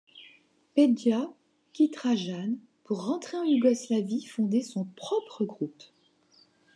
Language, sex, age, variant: French, female, 50-59, Français de métropole